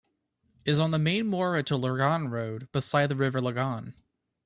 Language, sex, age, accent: English, male, under 19, United States English